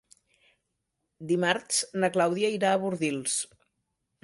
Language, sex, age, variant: Catalan, female, 50-59, Central